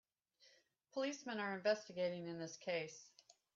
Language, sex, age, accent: English, female, 60-69, United States English